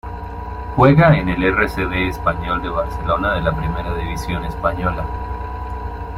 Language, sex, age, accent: Spanish, male, 30-39, Andino-Pacífico: Colombia, Perú, Ecuador, oeste de Bolivia y Venezuela andina